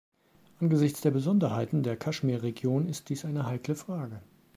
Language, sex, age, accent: German, male, 40-49, Deutschland Deutsch